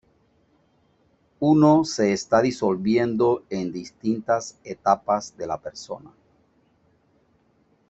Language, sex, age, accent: Spanish, male, 40-49, Caribe: Cuba, Venezuela, Puerto Rico, República Dominicana, Panamá, Colombia caribeña, México caribeño, Costa del golfo de México